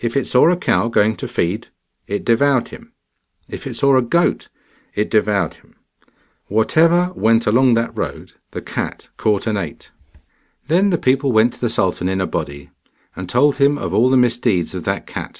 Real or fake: real